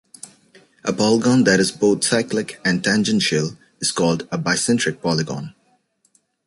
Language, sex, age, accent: English, male, 19-29, United States English